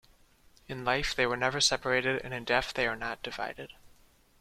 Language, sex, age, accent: English, male, 19-29, United States English